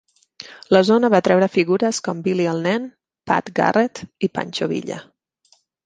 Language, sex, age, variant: Catalan, female, 30-39, Central